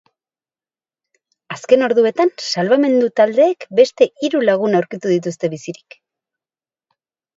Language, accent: Basque, Mendebalekoa (Araba, Bizkaia, Gipuzkoako mendebaleko herri batzuk)